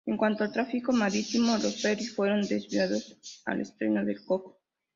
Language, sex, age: Spanish, female, 19-29